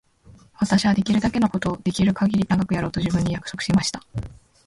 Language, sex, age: Japanese, female, 19-29